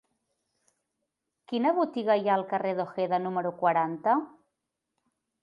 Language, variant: Catalan, Central